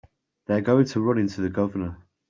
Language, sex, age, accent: English, male, 30-39, England English